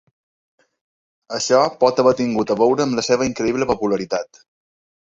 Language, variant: Catalan, Balear